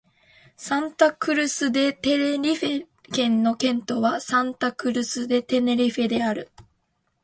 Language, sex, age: Japanese, female, 19-29